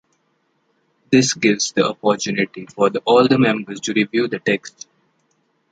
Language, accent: English, India and South Asia (India, Pakistan, Sri Lanka)